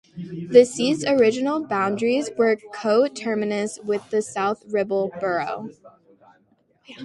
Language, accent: English, United States English